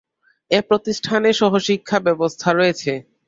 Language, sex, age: Bengali, male, under 19